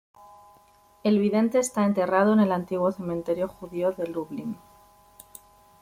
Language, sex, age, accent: Spanish, female, 30-39, España: Norte peninsular (Asturias, Castilla y León, Cantabria, País Vasco, Navarra, Aragón, La Rioja, Guadalajara, Cuenca)